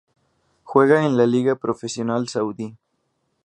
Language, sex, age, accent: Spanish, male, 19-29, México